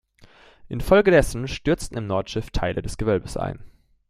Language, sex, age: German, male, 19-29